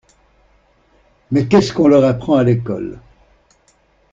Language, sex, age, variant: French, male, 60-69, Français de métropole